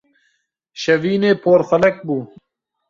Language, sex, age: Kurdish, male, 30-39